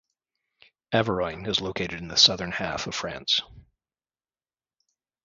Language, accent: English, United States English